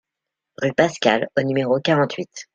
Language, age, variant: French, 19-29, Français de métropole